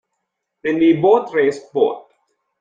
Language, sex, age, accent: English, male, 30-39, India and South Asia (India, Pakistan, Sri Lanka)